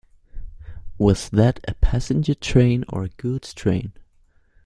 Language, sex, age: English, male, 19-29